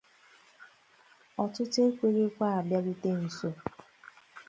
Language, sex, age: Igbo, female, 30-39